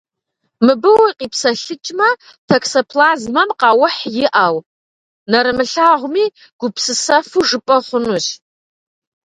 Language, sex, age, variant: Kabardian, female, 30-39, Адыгэбзэ (Къэбэрдей, Кирил, псоми зэдай)